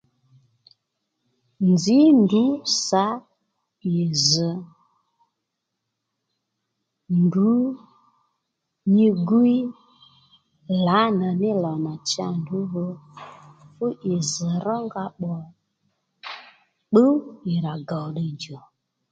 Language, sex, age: Lendu, female, 30-39